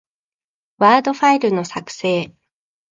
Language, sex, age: Japanese, female, 19-29